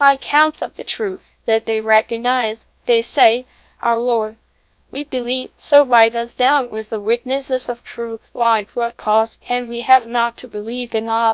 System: TTS, GlowTTS